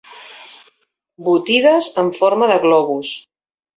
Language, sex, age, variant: Catalan, female, 50-59, Central